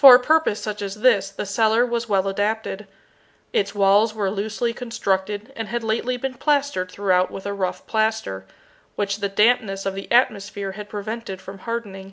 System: none